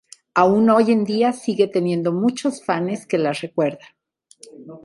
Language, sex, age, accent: Spanish, female, 60-69, México